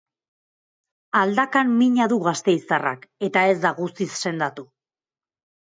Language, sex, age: Basque, female, 30-39